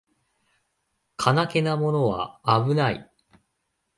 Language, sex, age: Japanese, male, 19-29